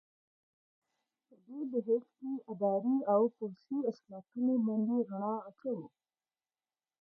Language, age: Pashto, 19-29